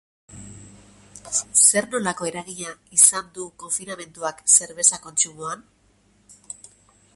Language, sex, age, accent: Basque, female, 40-49, Mendebalekoa (Araba, Bizkaia, Gipuzkoako mendebaleko herri batzuk)